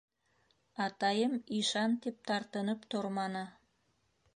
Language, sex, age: Bashkir, female, 50-59